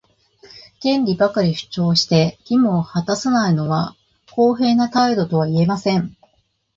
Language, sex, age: Japanese, female, 50-59